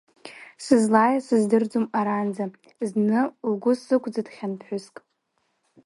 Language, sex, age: Abkhazian, female, under 19